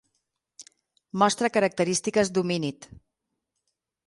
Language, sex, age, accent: Catalan, female, 19-29, nord-occidental; septentrional